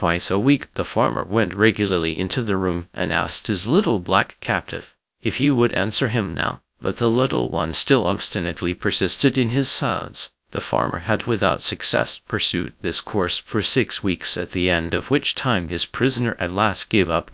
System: TTS, GradTTS